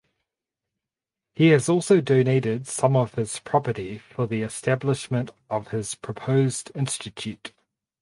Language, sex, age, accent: English, male, 30-39, New Zealand English